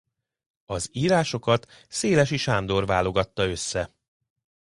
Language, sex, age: Hungarian, male, 40-49